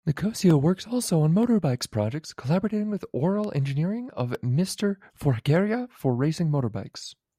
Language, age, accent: English, 19-29, United States English